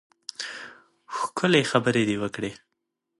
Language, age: Pashto, 30-39